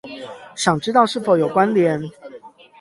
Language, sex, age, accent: Chinese, male, 30-39, 出生地：桃園市